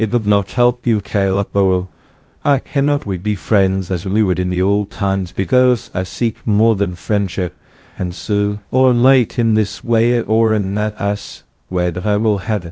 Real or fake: fake